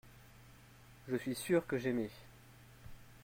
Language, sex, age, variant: French, male, 19-29, Français de métropole